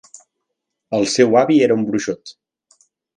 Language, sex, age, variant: Catalan, male, 40-49, Central